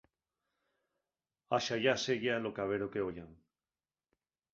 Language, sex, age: Asturian, male, 40-49